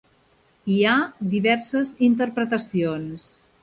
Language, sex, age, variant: Catalan, female, 40-49, Central